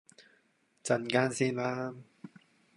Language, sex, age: Cantonese, male, 19-29